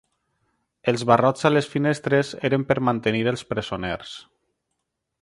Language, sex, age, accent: Catalan, male, 30-39, valencià